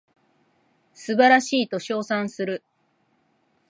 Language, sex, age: Japanese, female, 50-59